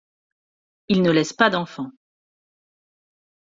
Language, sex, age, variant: French, female, 40-49, Français de métropole